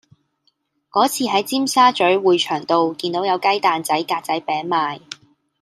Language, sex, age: Cantonese, female, 19-29